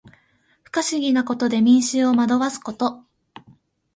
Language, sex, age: Japanese, female, 19-29